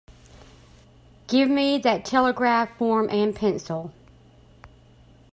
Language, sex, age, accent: English, female, 40-49, United States English